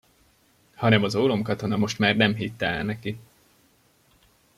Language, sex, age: Hungarian, male, 19-29